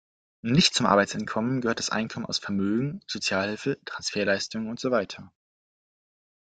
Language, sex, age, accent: German, male, 19-29, Deutschland Deutsch